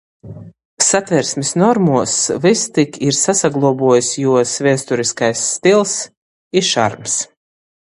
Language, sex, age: Latgalian, female, 30-39